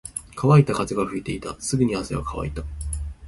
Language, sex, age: Japanese, male, 19-29